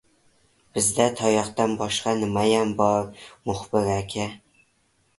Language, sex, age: Uzbek, male, under 19